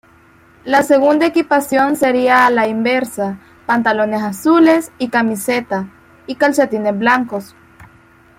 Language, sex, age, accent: Spanish, female, 19-29, América central